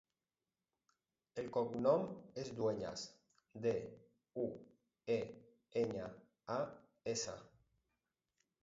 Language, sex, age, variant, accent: Catalan, male, 30-39, Alacantí, valencià